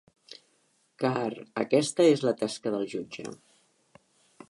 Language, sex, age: Catalan, female, 60-69